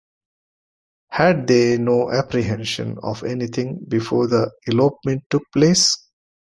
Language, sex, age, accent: English, male, 40-49, India and South Asia (India, Pakistan, Sri Lanka)